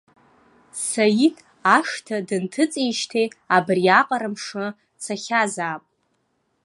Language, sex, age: Abkhazian, female, under 19